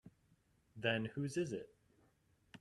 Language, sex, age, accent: English, male, 19-29, United States English